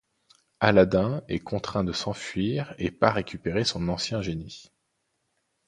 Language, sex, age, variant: French, male, 19-29, Français de métropole